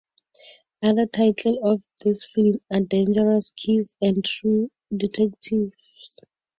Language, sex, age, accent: English, female, 19-29, Southern African (South Africa, Zimbabwe, Namibia)